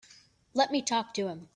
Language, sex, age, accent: English, male, under 19, United States English